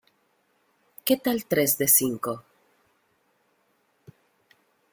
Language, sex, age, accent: Spanish, female, 40-49, América central